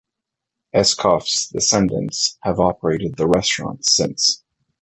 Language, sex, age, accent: English, male, 30-39, Canadian English